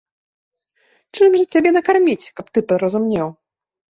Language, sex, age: Belarusian, female, 40-49